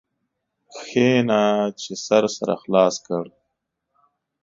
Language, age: Pashto, 50-59